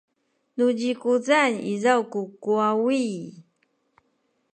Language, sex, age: Sakizaya, female, 50-59